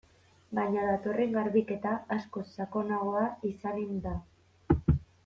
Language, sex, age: Basque, female, 19-29